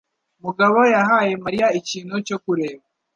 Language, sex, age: Kinyarwanda, male, 19-29